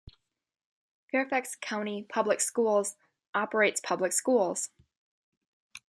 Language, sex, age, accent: English, female, 19-29, United States English